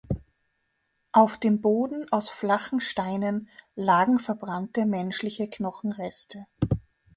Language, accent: German, Österreichisches Deutsch